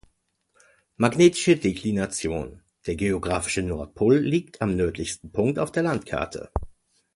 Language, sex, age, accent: German, male, 30-39, Deutschland Deutsch